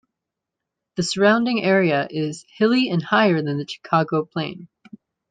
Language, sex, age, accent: English, male, 19-29, United States English